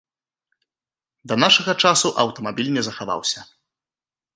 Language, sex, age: Belarusian, male, 19-29